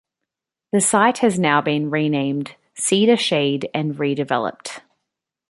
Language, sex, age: English, female, 19-29